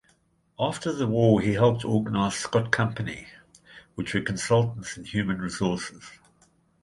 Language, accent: English, Southern African (South Africa, Zimbabwe, Namibia)